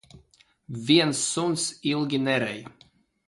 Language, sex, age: Latvian, male, 40-49